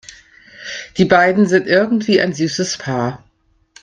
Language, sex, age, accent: German, female, 50-59, Deutschland Deutsch